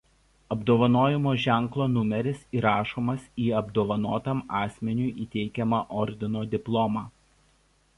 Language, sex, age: Lithuanian, male, 30-39